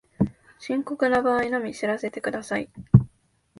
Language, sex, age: Japanese, female, 19-29